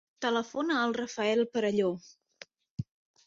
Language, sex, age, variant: Catalan, female, 30-39, Central